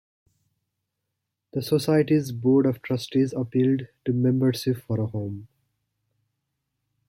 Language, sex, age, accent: English, male, 19-29, United States English